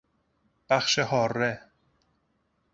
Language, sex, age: Persian, male, 30-39